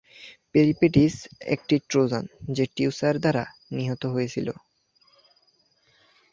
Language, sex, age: Bengali, male, under 19